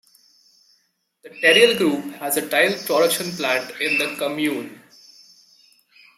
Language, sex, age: English, male, 19-29